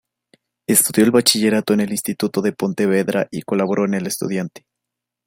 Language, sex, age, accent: Spanish, male, 19-29, México